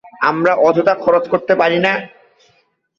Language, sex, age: Bengali, male, 19-29